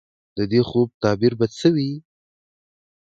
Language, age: Pashto, 19-29